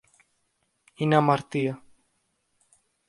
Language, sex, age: Greek, male, under 19